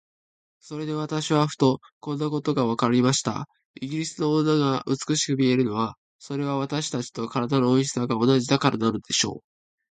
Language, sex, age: Japanese, male, 19-29